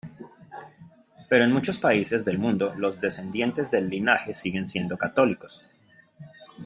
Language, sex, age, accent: Spanish, male, 40-49, Andino-Pacífico: Colombia, Perú, Ecuador, oeste de Bolivia y Venezuela andina